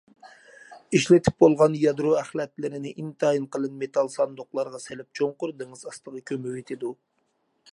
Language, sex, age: Uyghur, male, 30-39